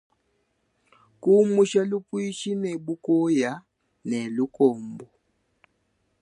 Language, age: Luba-Lulua, 19-29